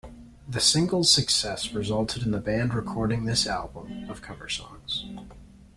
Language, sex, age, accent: English, male, 19-29, United States English